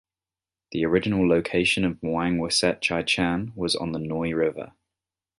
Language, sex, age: English, male, 19-29